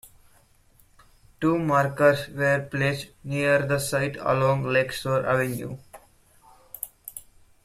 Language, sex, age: English, male, 19-29